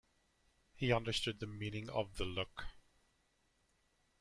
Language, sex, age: English, male, 30-39